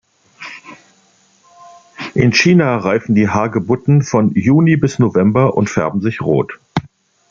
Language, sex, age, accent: German, male, 60-69, Deutschland Deutsch